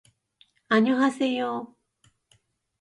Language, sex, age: Japanese, female, 60-69